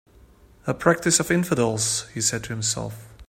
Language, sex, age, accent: English, male, 19-29, United States English